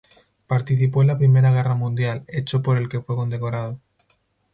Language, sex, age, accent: Spanish, male, 19-29, España: Centro-Sur peninsular (Madrid, Toledo, Castilla-La Mancha)